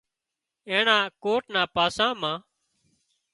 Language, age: Wadiyara Koli, 40-49